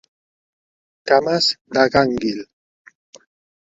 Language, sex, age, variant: Catalan, male, 40-49, Central